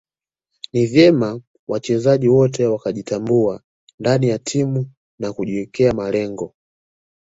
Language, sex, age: Swahili, male, 19-29